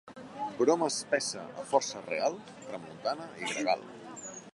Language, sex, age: Catalan, male, 50-59